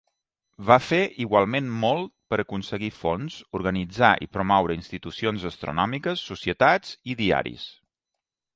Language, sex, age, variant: Catalan, male, 40-49, Balear